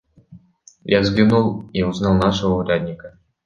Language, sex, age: Russian, male, 19-29